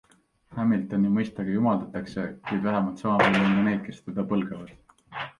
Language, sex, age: Estonian, male, 19-29